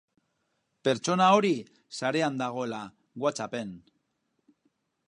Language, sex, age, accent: Basque, male, 30-39, Mendebalekoa (Araba, Bizkaia, Gipuzkoako mendebaleko herri batzuk)